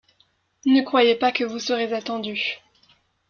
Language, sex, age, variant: French, female, 19-29, Français de métropole